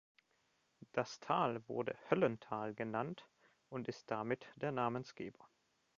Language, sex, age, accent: German, male, 30-39, Deutschland Deutsch